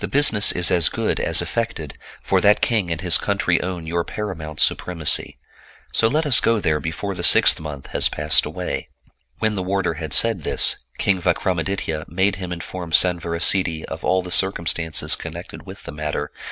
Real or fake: real